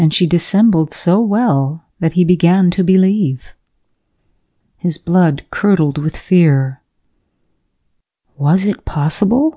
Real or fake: real